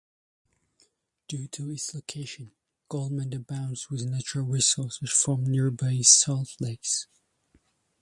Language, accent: English, United States English